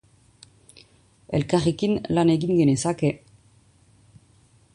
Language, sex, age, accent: Basque, female, 40-49, Nafar-lapurtarra edo Zuberotarra (Lapurdi, Nafarroa Beherea, Zuberoa)